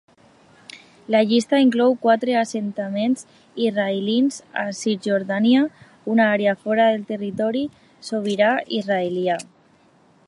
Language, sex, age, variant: Catalan, female, under 19, Alacantí